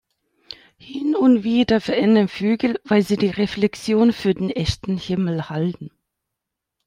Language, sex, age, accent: German, male, 40-49, Deutschland Deutsch